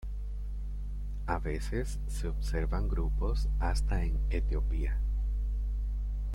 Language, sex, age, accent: Spanish, male, 30-39, América central